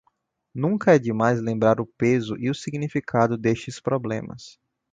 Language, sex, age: Portuguese, male, 19-29